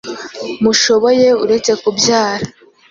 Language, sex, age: Kinyarwanda, female, 19-29